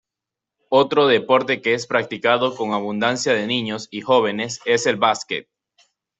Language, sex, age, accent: Spanish, male, 19-29, Andino-Pacífico: Colombia, Perú, Ecuador, oeste de Bolivia y Venezuela andina